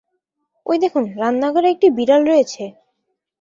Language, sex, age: Bengali, female, 30-39